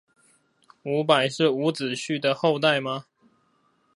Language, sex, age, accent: Chinese, male, 19-29, 出生地：臺北市; 出生地：新北市